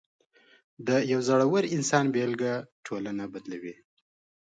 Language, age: Pashto, 30-39